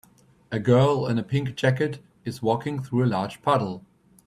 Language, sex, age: English, male, 30-39